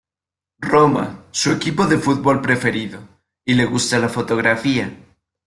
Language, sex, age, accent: Spanish, male, 19-29, México